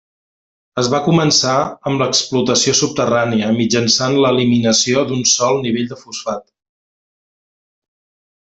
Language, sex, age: Catalan, male, 40-49